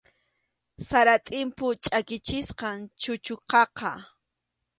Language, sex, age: Arequipa-La Unión Quechua, female, 30-39